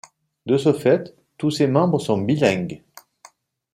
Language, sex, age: French, male, 50-59